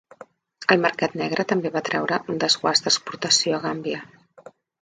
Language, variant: Catalan, Central